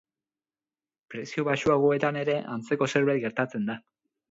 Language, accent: Basque, Mendebalekoa (Araba, Bizkaia, Gipuzkoako mendebaleko herri batzuk)